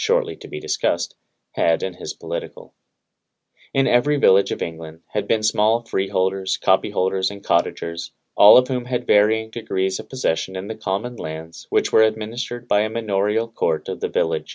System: none